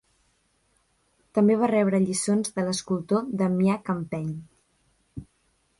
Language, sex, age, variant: Catalan, female, 19-29, Central